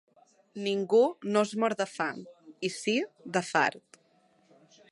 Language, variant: Catalan, Nord-Occidental